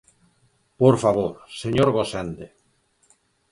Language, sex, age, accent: Galician, male, 50-59, Oriental (común en zona oriental)